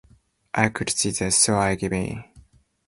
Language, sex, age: English, male, 19-29